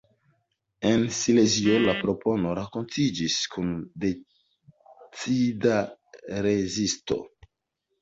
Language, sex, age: Esperanto, male, 19-29